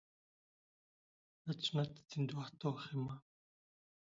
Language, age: Mongolian, 19-29